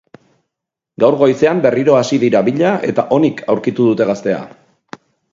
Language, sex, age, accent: Basque, male, 40-49, Erdialdekoa edo Nafarra (Gipuzkoa, Nafarroa)